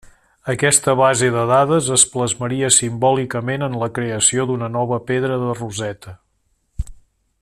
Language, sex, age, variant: Catalan, male, 50-59, Central